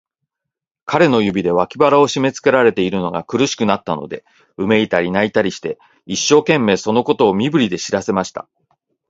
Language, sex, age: Japanese, male, 50-59